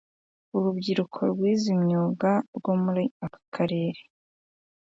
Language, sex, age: Kinyarwanda, female, 19-29